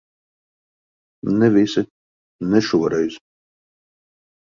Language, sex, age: Latvian, male, 40-49